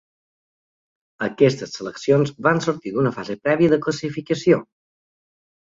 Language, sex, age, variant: Catalan, male, 30-39, Balear